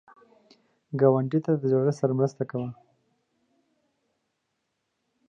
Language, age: Pashto, 19-29